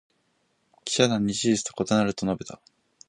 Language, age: Japanese, 19-29